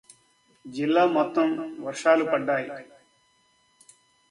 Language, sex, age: Telugu, male, 60-69